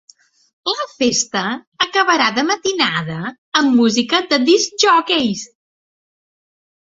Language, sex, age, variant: Catalan, female, 40-49, Central